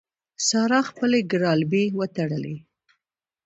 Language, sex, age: Pashto, female, 19-29